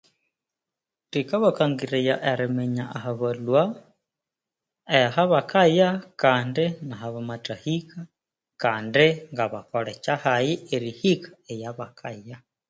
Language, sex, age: Konzo, female, 30-39